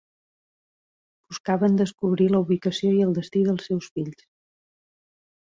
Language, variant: Catalan, Septentrional